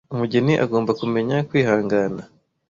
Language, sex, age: Kinyarwanda, male, 19-29